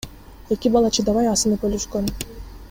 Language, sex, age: Kyrgyz, female, 19-29